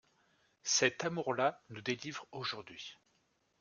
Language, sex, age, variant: French, male, 30-39, Français de métropole